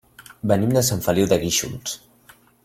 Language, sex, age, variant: Catalan, male, under 19, Central